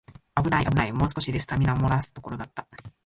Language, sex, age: Japanese, male, 19-29